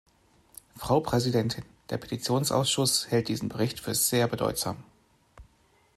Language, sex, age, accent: German, male, 30-39, Deutschland Deutsch